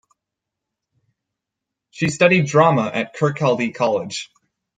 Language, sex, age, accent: English, male, 19-29, United States English